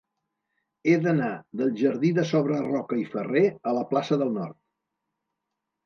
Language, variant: Catalan, Central